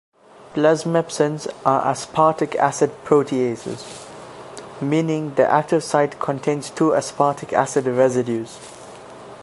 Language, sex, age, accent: English, male, under 19, Southern African (South Africa, Zimbabwe, Namibia)